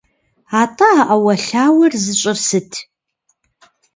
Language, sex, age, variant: Kabardian, female, 50-59, Адыгэбзэ (Къэбэрдей, Кирил, псоми зэдай)